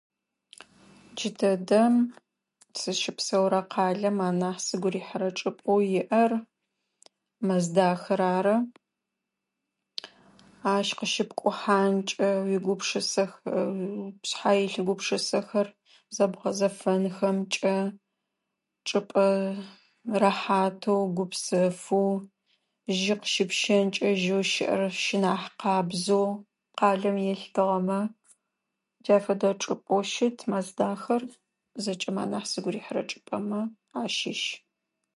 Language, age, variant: Adyghe, 40-49, Адыгабзэ (Кирил, пстэумэ зэдыряе)